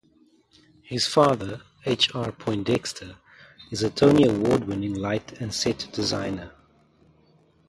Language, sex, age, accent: English, male, 30-39, Southern African (South Africa, Zimbabwe, Namibia)